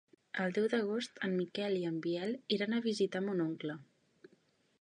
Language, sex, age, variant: Catalan, female, 19-29, Central